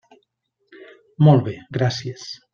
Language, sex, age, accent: Catalan, male, 40-49, valencià